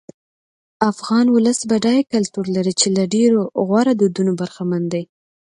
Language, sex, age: Pashto, female, 19-29